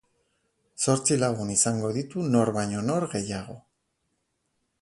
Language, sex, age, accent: Basque, male, 40-49, Batua